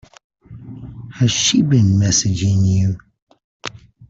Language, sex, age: English, male, 30-39